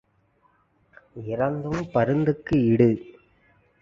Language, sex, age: Tamil, male, 19-29